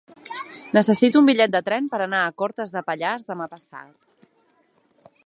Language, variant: Catalan, Central